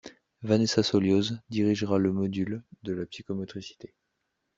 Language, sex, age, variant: French, male, 19-29, Français de métropole